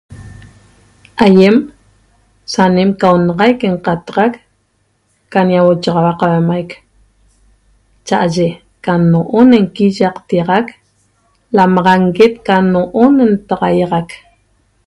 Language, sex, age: Toba, female, 40-49